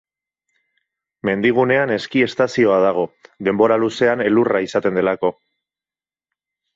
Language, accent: Basque, Mendebalekoa (Araba, Bizkaia, Gipuzkoako mendebaleko herri batzuk)